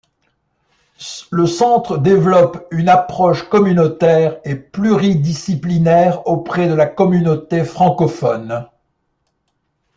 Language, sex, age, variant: French, male, 70-79, Français de métropole